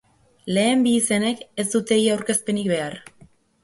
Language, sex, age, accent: Basque, female, 19-29, Erdialdekoa edo Nafarra (Gipuzkoa, Nafarroa)